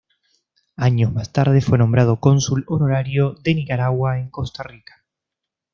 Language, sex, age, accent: Spanish, male, 19-29, Rioplatense: Argentina, Uruguay, este de Bolivia, Paraguay